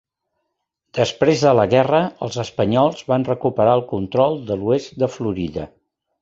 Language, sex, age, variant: Catalan, male, 70-79, Central